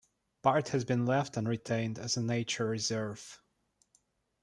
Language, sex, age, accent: English, male, 30-39, United States English